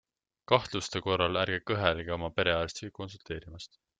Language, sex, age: Estonian, male, 19-29